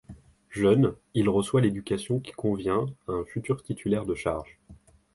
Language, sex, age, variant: French, male, 19-29, Français de métropole